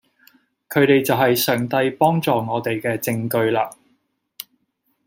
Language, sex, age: Cantonese, male, 30-39